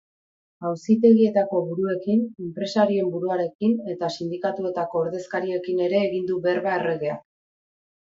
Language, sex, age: Basque, female, 40-49